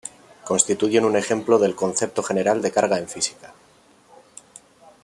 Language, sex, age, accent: Spanish, male, 30-39, España: Norte peninsular (Asturias, Castilla y León, Cantabria, País Vasco, Navarra, Aragón, La Rioja, Guadalajara, Cuenca)